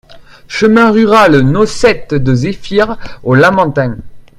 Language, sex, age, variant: French, male, 19-29, Français de métropole